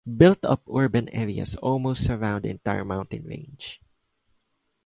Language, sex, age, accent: English, male, 19-29, Filipino